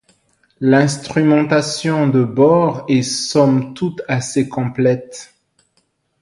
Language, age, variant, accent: French, 40-49, Français d'Afrique subsaharienne et des îles africaines, Français de Madagascar